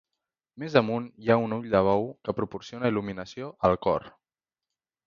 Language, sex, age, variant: Catalan, male, 19-29, Central